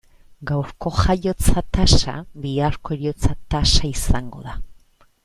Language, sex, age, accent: Basque, female, 40-49, Mendebalekoa (Araba, Bizkaia, Gipuzkoako mendebaleko herri batzuk)